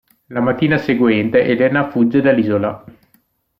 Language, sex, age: Italian, male, 30-39